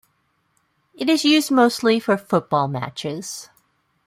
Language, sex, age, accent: English, female, 40-49, United States English